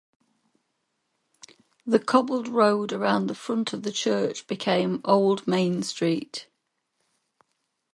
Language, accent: English, England English